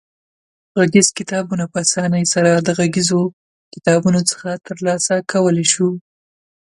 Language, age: Pashto, 19-29